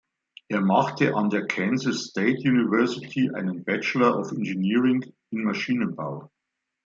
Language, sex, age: German, male, 60-69